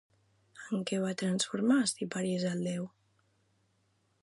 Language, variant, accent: Catalan, Central, central